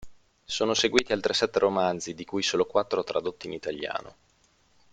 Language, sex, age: Italian, male, 30-39